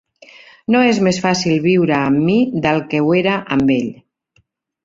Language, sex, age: Catalan, female, 60-69